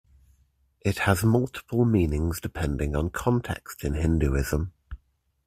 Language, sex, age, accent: English, male, 30-39, England English